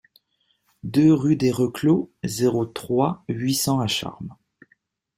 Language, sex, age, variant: French, male, 30-39, Français de métropole